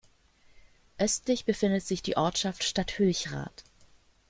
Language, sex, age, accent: German, female, 30-39, Deutschland Deutsch